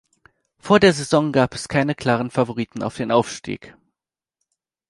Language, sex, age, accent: German, male, 19-29, Deutschland Deutsch